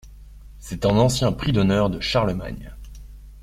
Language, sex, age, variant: French, male, 30-39, Français de métropole